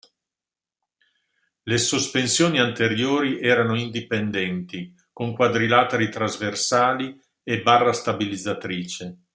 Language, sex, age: Italian, male, 60-69